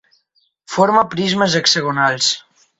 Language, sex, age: Catalan, male, under 19